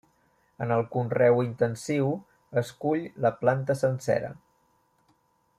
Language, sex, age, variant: Catalan, male, 40-49, Central